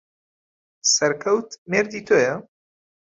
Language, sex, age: Central Kurdish, male, 19-29